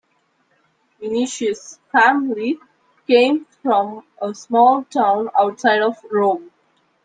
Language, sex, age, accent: English, female, 19-29, India and South Asia (India, Pakistan, Sri Lanka)